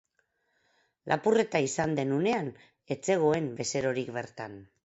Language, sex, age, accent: Basque, female, 50-59, Mendebalekoa (Araba, Bizkaia, Gipuzkoako mendebaleko herri batzuk)